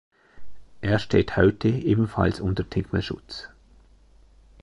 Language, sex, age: German, male, 30-39